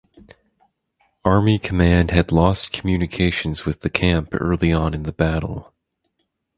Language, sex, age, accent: English, male, 19-29, United States English